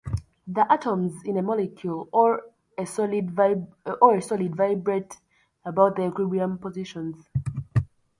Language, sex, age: English, female, 19-29